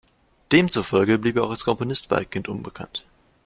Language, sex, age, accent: German, male, under 19, Deutschland Deutsch